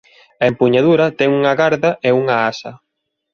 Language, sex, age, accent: Galician, male, 30-39, Normativo (estándar)